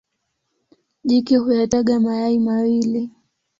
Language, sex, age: Swahili, female, 19-29